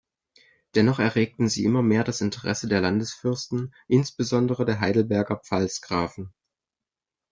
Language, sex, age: German, male, 19-29